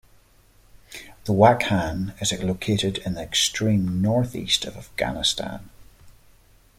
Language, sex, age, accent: English, male, 40-49, Irish English